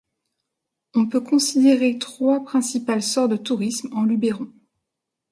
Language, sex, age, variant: French, female, 30-39, Français de métropole